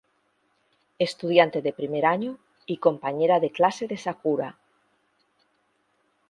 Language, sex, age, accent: Spanish, female, 50-59, España: Centro-Sur peninsular (Madrid, Toledo, Castilla-La Mancha)